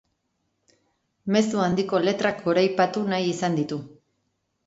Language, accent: Basque, Erdialdekoa edo Nafarra (Gipuzkoa, Nafarroa)